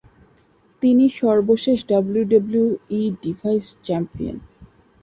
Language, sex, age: Bengali, female, 19-29